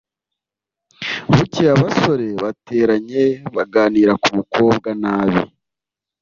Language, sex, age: Kinyarwanda, male, 40-49